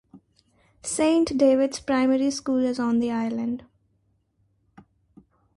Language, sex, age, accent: English, female, 19-29, India and South Asia (India, Pakistan, Sri Lanka)